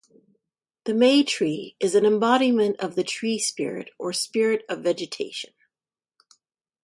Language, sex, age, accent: English, female, 50-59, United States English